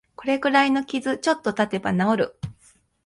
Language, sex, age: Japanese, female, 19-29